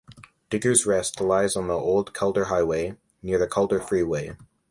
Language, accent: English, United States English